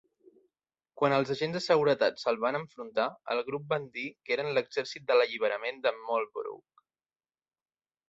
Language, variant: Catalan, Central